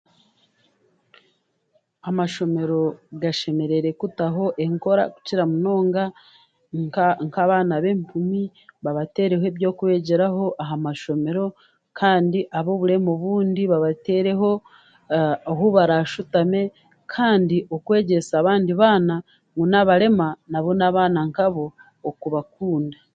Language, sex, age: Chiga, female, 40-49